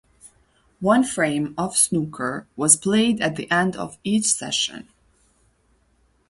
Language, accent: English, United States English